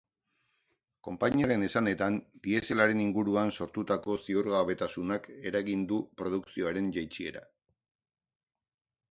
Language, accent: Basque, Erdialdekoa edo Nafarra (Gipuzkoa, Nafarroa)